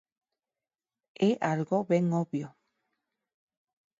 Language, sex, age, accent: Galician, female, 40-49, Normativo (estándar)